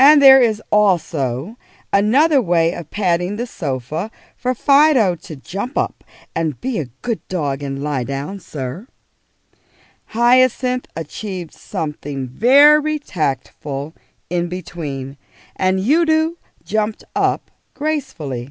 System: none